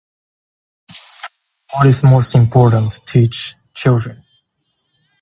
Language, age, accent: English, 19-29, United States English